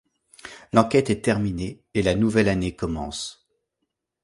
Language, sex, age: French, male, 30-39